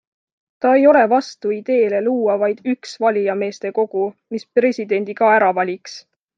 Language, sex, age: Estonian, female, 19-29